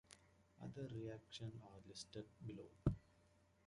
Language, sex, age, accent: English, male, 19-29, United States English